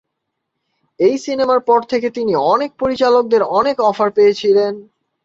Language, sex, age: Bengali, male, 19-29